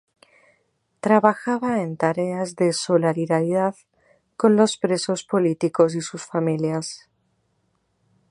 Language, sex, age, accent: Spanish, female, 30-39, España: Norte peninsular (Asturias, Castilla y León, Cantabria, País Vasco, Navarra, Aragón, La Rioja, Guadalajara, Cuenca)